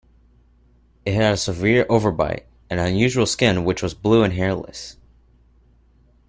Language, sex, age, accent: English, male, under 19, United States English